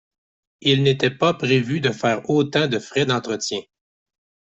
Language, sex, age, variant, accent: French, male, 30-39, Français d'Amérique du Nord, Français du Canada